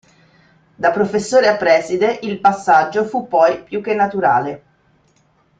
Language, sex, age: Italian, female, 40-49